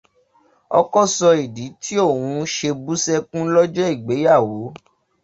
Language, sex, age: Yoruba, male, 19-29